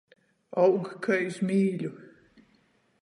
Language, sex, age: Latgalian, female, 40-49